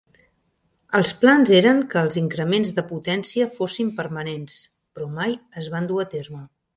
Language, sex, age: Catalan, female, 40-49